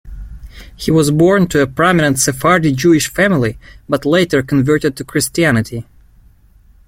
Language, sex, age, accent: English, male, 19-29, United States English